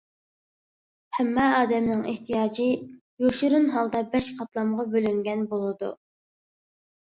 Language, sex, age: Uyghur, female, under 19